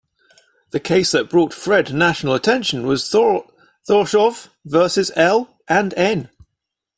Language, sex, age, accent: English, male, 30-39, England English